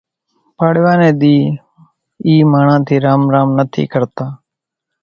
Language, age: Kachi Koli, 19-29